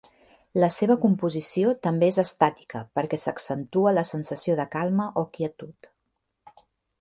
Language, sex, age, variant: Catalan, female, 40-49, Central